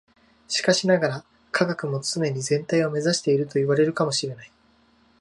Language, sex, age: Japanese, male, 19-29